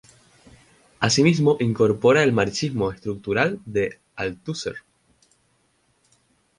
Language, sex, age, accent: Spanish, male, 19-29, España: Islas Canarias